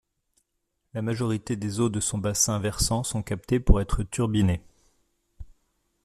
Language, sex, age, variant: French, male, 40-49, Français de métropole